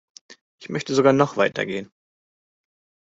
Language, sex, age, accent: German, male, 30-39, Deutschland Deutsch